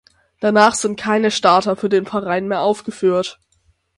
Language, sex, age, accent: German, male, under 19, Österreichisches Deutsch